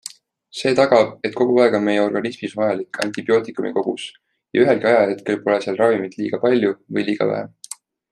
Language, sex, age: Estonian, male, 19-29